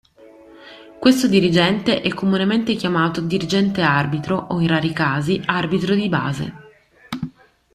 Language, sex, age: Italian, female, 30-39